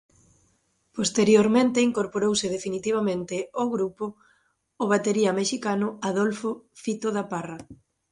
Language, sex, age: Galician, female, 19-29